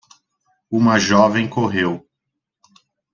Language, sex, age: Portuguese, male, 30-39